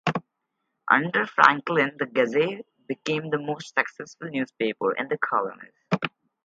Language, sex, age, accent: English, male, under 19, India and South Asia (India, Pakistan, Sri Lanka)